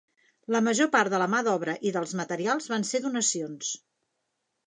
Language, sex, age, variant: Catalan, female, 50-59, Central